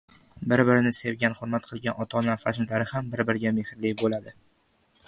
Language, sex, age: Uzbek, male, 19-29